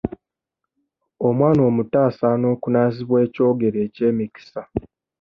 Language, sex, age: Ganda, male, 19-29